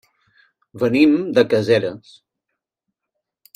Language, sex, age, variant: Catalan, male, 50-59, Central